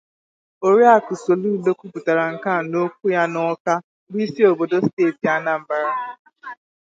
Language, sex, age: Igbo, female, 19-29